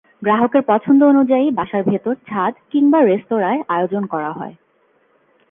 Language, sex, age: Bengali, female, 19-29